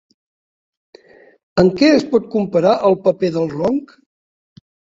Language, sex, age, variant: Catalan, male, 60-69, Septentrional